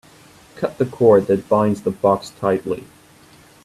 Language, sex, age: English, male, 19-29